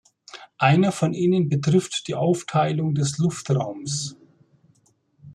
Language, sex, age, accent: German, male, 40-49, Deutschland Deutsch